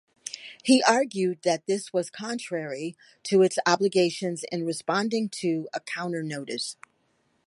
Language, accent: English, United States English